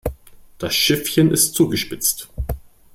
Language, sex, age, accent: German, male, 19-29, Deutschland Deutsch